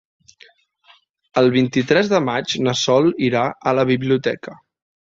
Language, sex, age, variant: Catalan, male, 19-29, Central